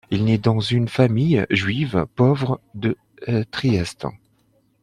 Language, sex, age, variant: French, male, 30-39, Français de métropole